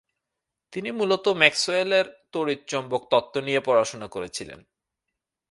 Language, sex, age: Bengali, male, 30-39